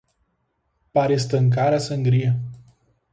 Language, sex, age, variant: Portuguese, male, 19-29, Portuguese (Brasil)